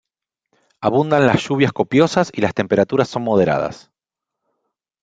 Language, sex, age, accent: Spanish, male, 40-49, Rioplatense: Argentina, Uruguay, este de Bolivia, Paraguay